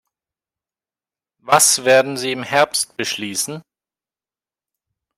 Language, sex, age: German, male, 30-39